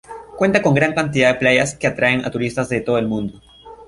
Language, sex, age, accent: Spanish, male, under 19, Andino-Pacífico: Colombia, Perú, Ecuador, oeste de Bolivia y Venezuela andina